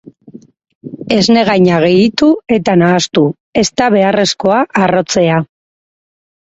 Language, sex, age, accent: Basque, female, 30-39, Mendebalekoa (Araba, Bizkaia, Gipuzkoako mendebaleko herri batzuk)